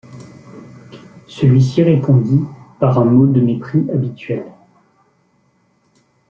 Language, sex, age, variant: French, male, 30-39, Français de métropole